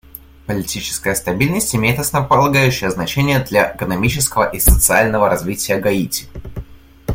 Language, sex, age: Russian, male, 19-29